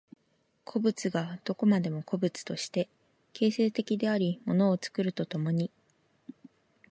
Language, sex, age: Japanese, female, 19-29